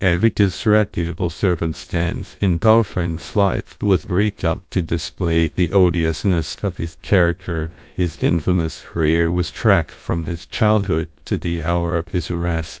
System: TTS, GlowTTS